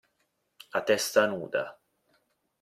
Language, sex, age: Italian, male, 30-39